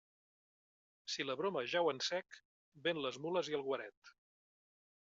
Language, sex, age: Catalan, male, 50-59